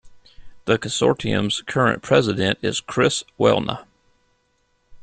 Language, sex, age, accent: English, male, 40-49, United States English